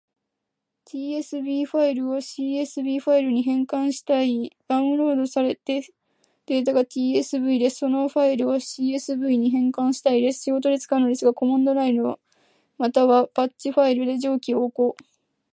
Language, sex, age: Japanese, female, under 19